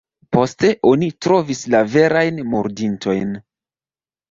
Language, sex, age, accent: Esperanto, male, 30-39, Internacia